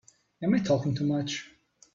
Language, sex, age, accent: English, male, 19-29, United States English